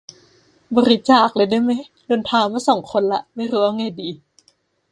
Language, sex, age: Thai, female, 30-39